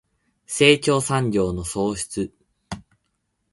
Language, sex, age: Japanese, male, 19-29